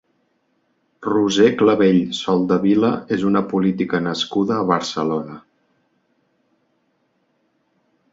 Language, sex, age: Catalan, male, 40-49